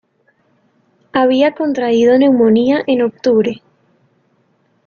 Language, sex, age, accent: Spanish, female, 19-29, Andino-Pacífico: Colombia, Perú, Ecuador, oeste de Bolivia y Venezuela andina